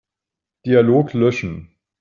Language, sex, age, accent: German, male, 50-59, Deutschland Deutsch